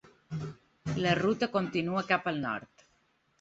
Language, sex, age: Catalan, female, 30-39